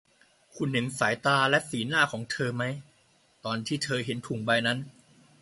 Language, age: Thai, under 19